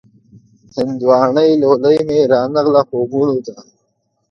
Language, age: Pashto, 30-39